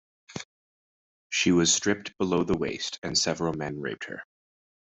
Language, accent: English, Canadian English